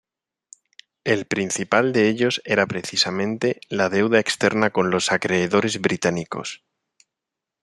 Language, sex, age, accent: Spanish, male, 30-39, España: Centro-Sur peninsular (Madrid, Toledo, Castilla-La Mancha)